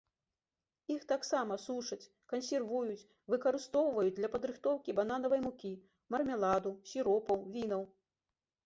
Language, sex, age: Belarusian, female, 50-59